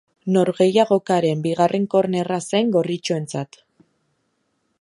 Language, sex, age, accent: Basque, female, 19-29, Erdialdekoa edo Nafarra (Gipuzkoa, Nafarroa)